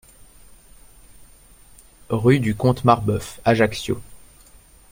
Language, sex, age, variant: French, male, 19-29, Français de métropole